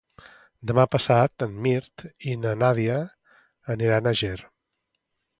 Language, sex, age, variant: Catalan, male, 50-59, Central